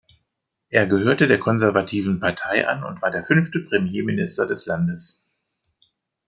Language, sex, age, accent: German, male, 50-59, Deutschland Deutsch